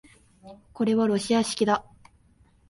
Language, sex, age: Japanese, female, under 19